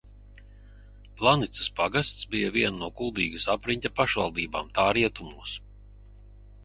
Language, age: Latvian, 60-69